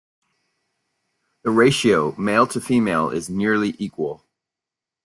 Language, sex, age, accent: English, male, 40-49, United States English